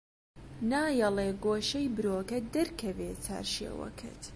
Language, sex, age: Central Kurdish, female, 19-29